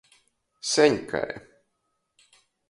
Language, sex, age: Latgalian, male, 19-29